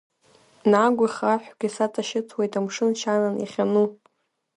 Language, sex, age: Abkhazian, female, under 19